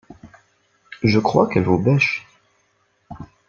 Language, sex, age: French, male, 19-29